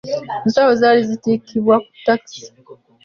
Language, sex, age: Ganda, female, 19-29